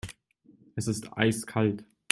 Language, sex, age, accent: German, male, 19-29, Deutschland Deutsch